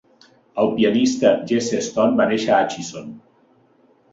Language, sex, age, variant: Catalan, male, 40-49, Central